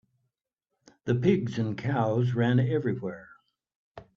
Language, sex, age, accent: English, male, 60-69, United States English